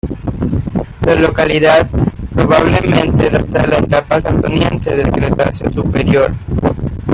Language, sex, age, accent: Spanish, male, under 19, México